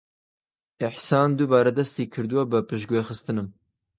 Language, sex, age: Central Kurdish, male, 19-29